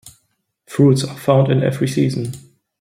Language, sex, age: English, male, 19-29